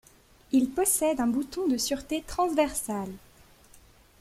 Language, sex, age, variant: French, female, 19-29, Français de métropole